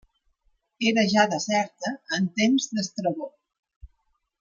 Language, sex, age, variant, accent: Catalan, female, 50-59, Nord-Occidental, Empordanès